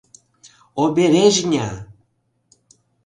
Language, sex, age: Mari, male, 50-59